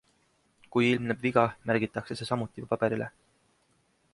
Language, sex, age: Estonian, male, 19-29